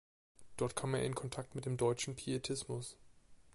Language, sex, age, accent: German, male, 19-29, Deutschland Deutsch